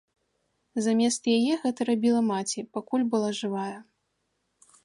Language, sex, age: Belarusian, female, 19-29